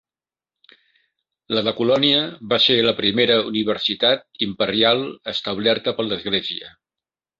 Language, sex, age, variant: Catalan, male, 60-69, Central